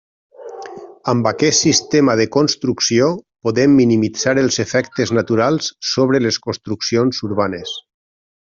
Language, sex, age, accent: Catalan, male, 40-49, valencià